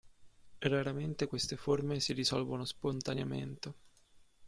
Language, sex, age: Italian, male, 19-29